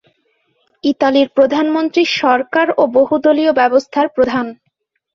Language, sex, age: Bengali, female, 19-29